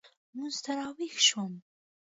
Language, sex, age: Pashto, female, 19-29